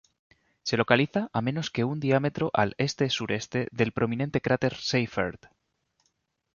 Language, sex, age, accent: Spanish, male, 30-39, España: Norte peninsular (Asturias, Castilla y León, Cantabria, País Vasco, Navarra, Aragón, La Rioja, Guadalajara, Cuenca)